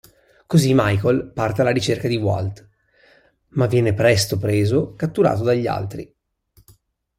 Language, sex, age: Italian, male, 19-29